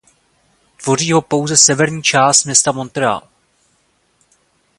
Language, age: Czech, 30-39